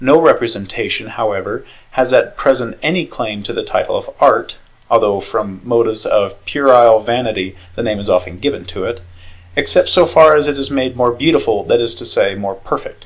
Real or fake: real